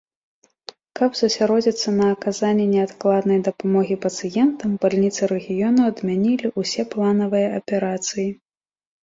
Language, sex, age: Belarusian, female, 19-29